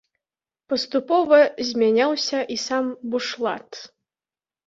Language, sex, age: Belarusian, female, 19-29